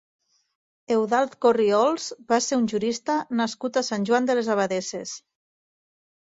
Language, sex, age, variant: Catalan, female, 30-39, Nord-Occidental